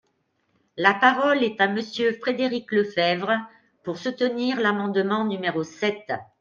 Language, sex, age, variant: French, male, 30-39, Français de métropole